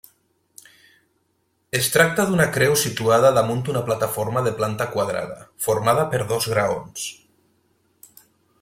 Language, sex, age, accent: Catalan, male, 40-49, valencià